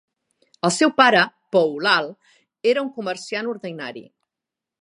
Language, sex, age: Catalan, female, 50-59